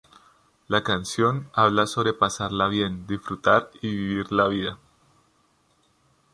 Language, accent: Spanish, Andino-Pacífico: Colombia, Perú, Ecuador, oeste de Bolivia y Venezuela andina